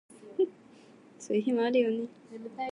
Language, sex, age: Japanese, female, 19-29